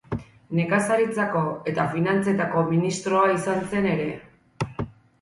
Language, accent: Basque, Erdialdekoa edo Nafarra (Gipuzkoa, Nafarroa)